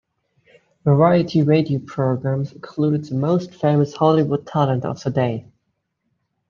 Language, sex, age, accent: English, male, 19-29, United States English